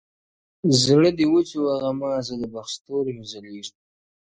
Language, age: Pashto, 19-29